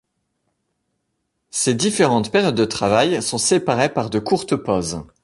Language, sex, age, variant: French, male, 30-39, Français de métropole